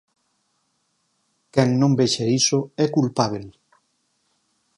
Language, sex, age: Galician, male, 50-59